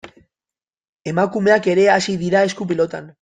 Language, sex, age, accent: Basque, male, 19-29, Mendebalekoa (Araba, Bizkaia, Gipuzkoako mendebaleko herri batzuk)